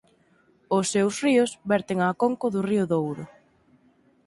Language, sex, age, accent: Galician, female, 19-29, Atlántico (seseo e gheada)